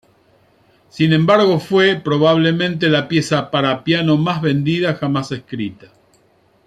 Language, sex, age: Spanish, male, 50-59